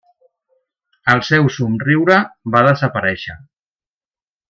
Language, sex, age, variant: Catalan, male, 50-59, Central